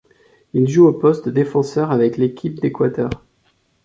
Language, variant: French, Français de métropole